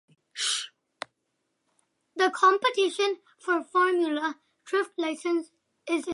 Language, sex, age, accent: English, female, under 19, United States English